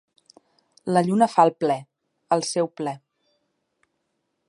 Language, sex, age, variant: Catalan, female, 30-39, Central